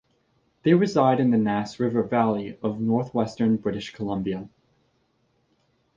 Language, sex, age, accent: English, male, 19-29, United States English